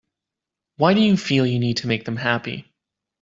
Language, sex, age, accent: English, male, 19-29, United States English